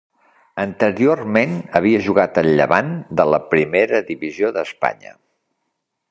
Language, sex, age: Catalan, male, 50-59